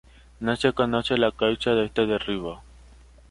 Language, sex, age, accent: Spanish, male, under 19, Andino-Pacífico: Colombia, Perú, Ecuador, oeste de Bolivia y Venezuela andina